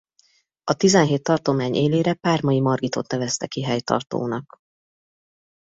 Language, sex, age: Hungarian, female, 30-39